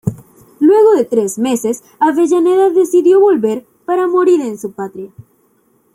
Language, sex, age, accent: Spanish, female, 19-29, México